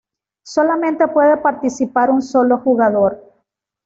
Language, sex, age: Spanish, female, 30-39